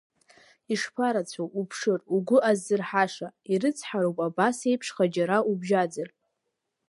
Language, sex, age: Abkhazian, female, under 19